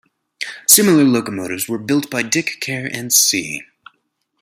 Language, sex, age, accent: English, male, 19-29, United States English